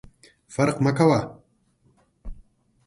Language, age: Pashto, 30-39